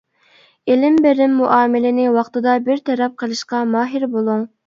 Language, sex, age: Uyghur, female, 19-29